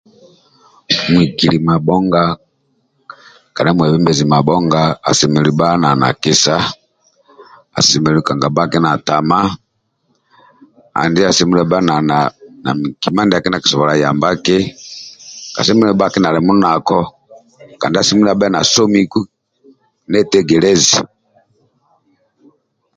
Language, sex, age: Amba (Uganda), male, 50-59